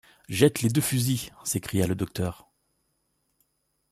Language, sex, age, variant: French, male, 30-39, Français de métropole